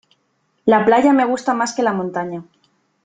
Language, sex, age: Spanish, female, 19-29